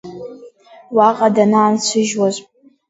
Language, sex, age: Abkhazian, female, under 19